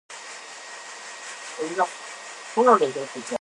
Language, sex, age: Min Nan Chinese, female, 19-29